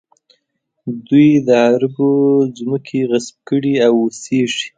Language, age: Pashto, 19-29